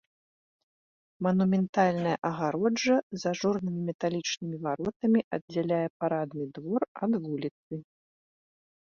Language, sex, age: Belarusian, female, 40-49